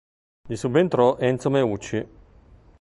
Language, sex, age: Italian, male, 50-59